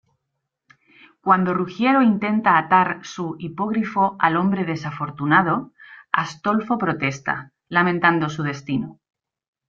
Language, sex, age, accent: Spanish, female, 40-49, España: Centro-Sur peninsular (Madrid, Toledo, Castilla-La Mancha)